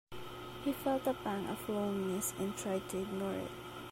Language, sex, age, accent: English, female, 19-29, Filipino